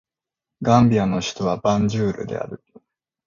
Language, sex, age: Japanese, male, 19-29